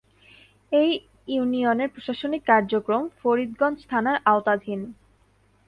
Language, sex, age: Bengali, female, 19-29